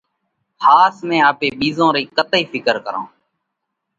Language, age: Parkari Koli, 30-39